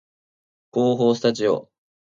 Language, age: Japanese, 19-29